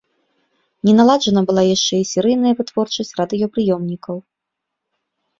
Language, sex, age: Belarusian, female, 40-49